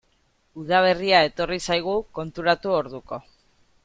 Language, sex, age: Basque, female, 30-39